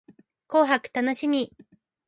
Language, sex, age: Japanese, female, 19-29